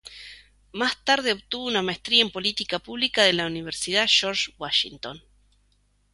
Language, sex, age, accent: Spanish, female, 40-49, Rioplatense: Argentina, Uruguay, este de Bolivia, Paraguay